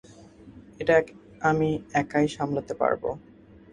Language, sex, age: Bengali, male, 19-29